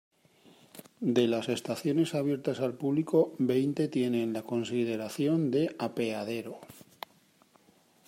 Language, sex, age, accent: Spanish, male, 40-49, España: Norte peninsular (Asturias, Castilla y León, Cantabria, País Vasco, Navarra, Aragón, La Rioja, Guadalajara, Cuenca)